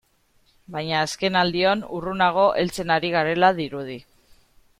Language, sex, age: Basque, female, 30-39